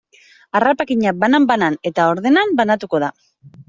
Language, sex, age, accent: Basque, female, 30-39, Mendebalekoa (Araba, Bizkaia, Gipuzkoako mendebaleko herri batzuk)